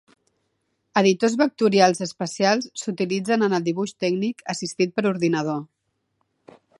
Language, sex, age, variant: Catalan, female, 40-49, Central